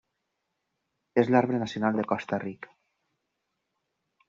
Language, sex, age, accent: Catalan, male, 19-29, valencià